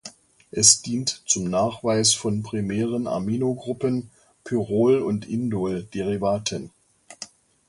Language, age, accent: German, 50-59, Deutschland Deutsch